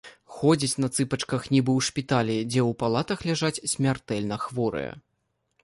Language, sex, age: Belarusian, male, 30-39